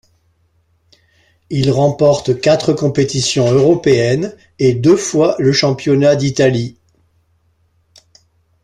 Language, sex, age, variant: French, male, 70-79, Français de métropole